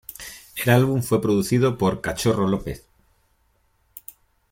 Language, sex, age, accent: Spanish, male, 50-59, España: Centro-Sur peninsular (Madrid, Toledo, Castilla-La Mancha)